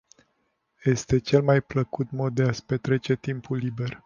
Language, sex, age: Romanian, male, 50-59